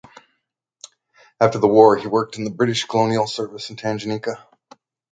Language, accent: English, United States English